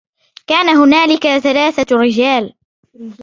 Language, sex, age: Arabic, female, 19-29